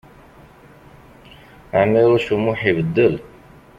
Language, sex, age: Kabyle, male, 40-49